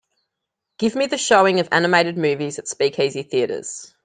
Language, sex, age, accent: English, female, 30-39, Australian English